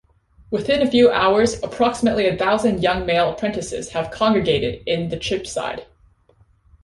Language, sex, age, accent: English, female, 19-29, Canadian English